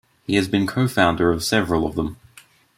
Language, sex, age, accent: English, male, under 19, Australian English